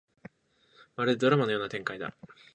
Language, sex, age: Japanese, male, 19-29